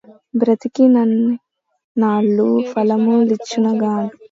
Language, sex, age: Telugu, female, 19-29